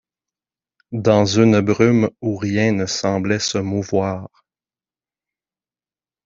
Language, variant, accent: French, Français d'Amérique du Nord, Français du Canada